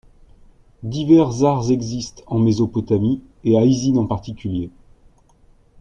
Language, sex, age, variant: French, male, 40-49, Français de métropole